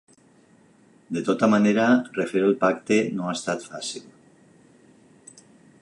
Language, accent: Catalan, valencià; estàndard